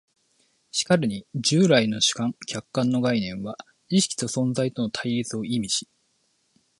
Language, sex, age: Japanese, male, 30-39